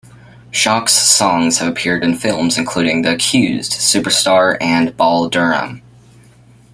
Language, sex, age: English, male, under 19